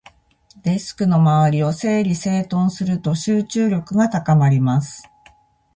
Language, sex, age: Japanese, female, 40-49